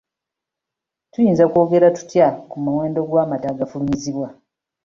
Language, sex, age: Ganda, female, 19-29